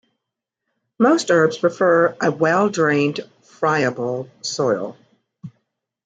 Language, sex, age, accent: English, female, 60-69, United States English